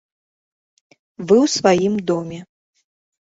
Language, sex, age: Belarusian, female, 19-29